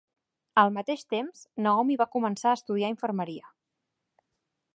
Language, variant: Catalan, Central